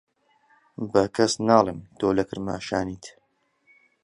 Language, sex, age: Central Kurdish, male, 30-39